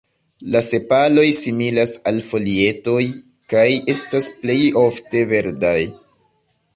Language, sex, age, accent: Esperanto, male, 19-29, Internacia